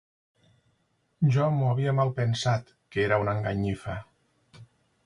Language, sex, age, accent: Catalan, male, 50-59, Lleidatà